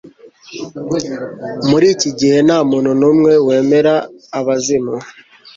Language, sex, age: Kinyarwanda, male, 19-29